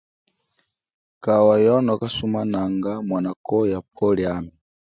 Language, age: Chokwe, 19-29